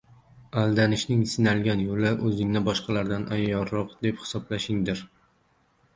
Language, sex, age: Uzbek, male, under 19